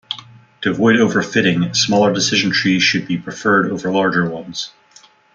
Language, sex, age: English, male, 40-49